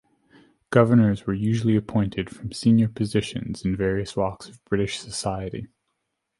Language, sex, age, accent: English, male, 19-29, United States English